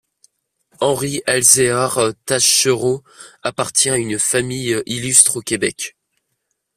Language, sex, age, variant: French, male, under 19, Français de métropole